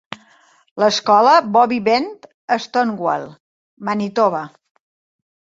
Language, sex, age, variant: Catalan, female, 60-69, Central